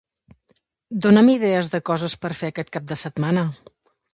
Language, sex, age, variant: Catalan, female, 40-49, Central